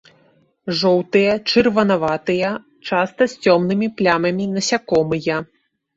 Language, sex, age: Belarusian, female, 30-39